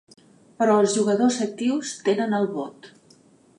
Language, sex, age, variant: Catalan, female, 50-59, Central